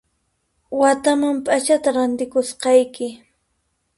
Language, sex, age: Puno Quechua, female, 19-29